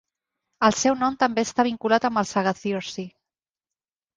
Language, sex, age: Catalan, female, 40-49